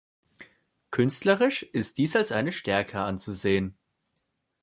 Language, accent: German, Deutschland Deutsch